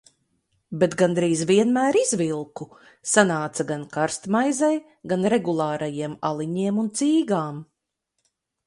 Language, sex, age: Latvian, female, 50-59